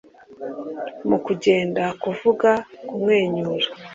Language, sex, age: Kinyarwanda, female, 30-39